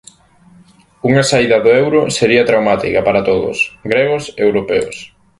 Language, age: Galician, 19-29